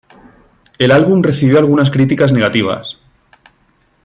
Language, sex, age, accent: Spanish, male, 40-49, España: Sur peninsular (Andalucia, Extremadura, Murcia)